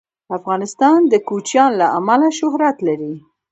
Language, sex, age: Pashto, female, 19-29